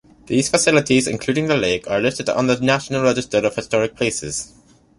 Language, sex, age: English, male, 19-29